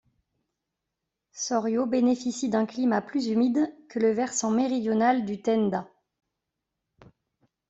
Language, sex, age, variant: French, female, 30-39, Français de métropole